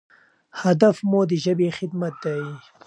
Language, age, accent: Pashto, 19-29, پکتیا ولایت، احمدزی